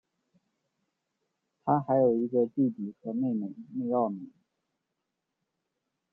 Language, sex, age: Chinese, male, 19-29